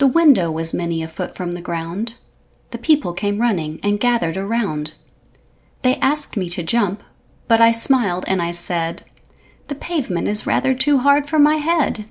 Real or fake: real